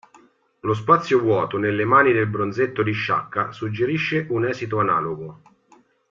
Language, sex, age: Italian, male, 40-49